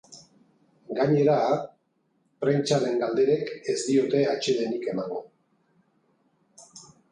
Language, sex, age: Basque, male, 50-59